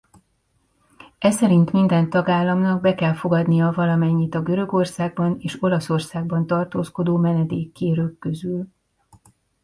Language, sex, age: Hungarian, female, 40-49